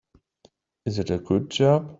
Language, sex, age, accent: English, male, 30-39, United States English